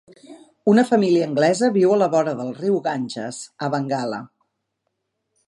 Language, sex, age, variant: Catalan, female, 50-59, Central